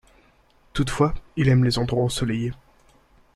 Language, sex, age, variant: French, male, under 19, Français de métropole